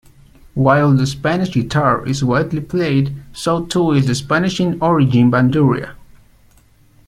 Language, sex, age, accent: English, male, 19-29, United States English